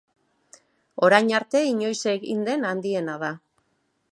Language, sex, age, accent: Basque, female, 40-49, Mendebalekoa (Araba, Bizkaia, Gipuzkoako mendebaleko herri batzuk)